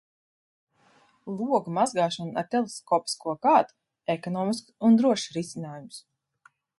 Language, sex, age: Latvian, female, 30-39